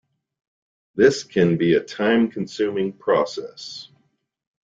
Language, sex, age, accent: English, male, 40-49, United States English